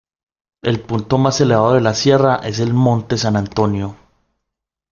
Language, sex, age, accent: Spanish, male, 19-29, Caribe: Cuba, Venezuela, Puerto Rico, República Dominicana, Panamá, Colombia caribeña, México caribeño, Costa del golfo de México